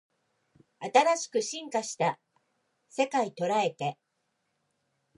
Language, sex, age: Japanese, female, 50-59